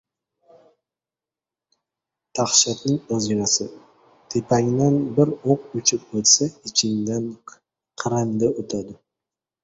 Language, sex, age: Uzbek, male, under 19